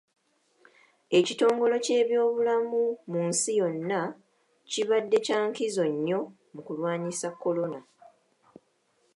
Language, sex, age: Ganda, female, 30-39